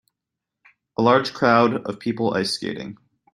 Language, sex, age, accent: English, male, 30-39, United States English